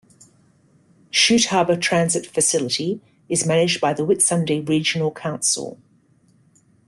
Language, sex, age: English, female, 50-59